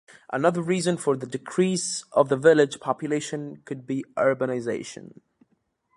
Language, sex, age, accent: English, male, 19-29, England English